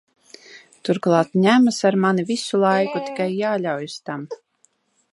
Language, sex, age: Latvian, female, 40-49